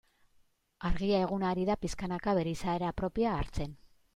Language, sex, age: Basque, female, 40-49